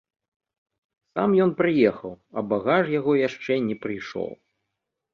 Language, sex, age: Belarusian, male, 30-39